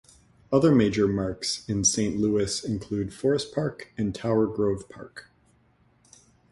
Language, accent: English, United States English